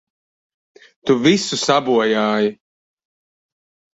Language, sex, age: Latvian, male, 30-39